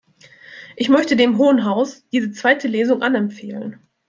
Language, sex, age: German, female, 19-29